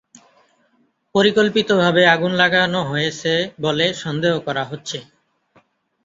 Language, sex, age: Bengali, male, 30-39